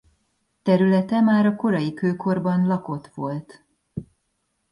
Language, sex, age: Hungarian, female, 40-49